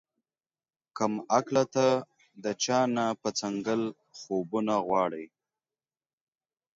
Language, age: Pashto, 30-39